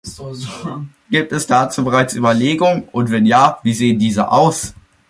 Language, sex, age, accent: German, male, under 19, Deutschland Deutsch